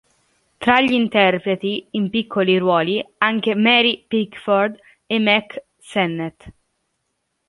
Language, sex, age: Italian, female, under 19